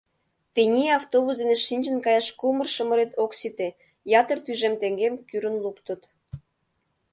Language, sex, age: Mari, female, 30-39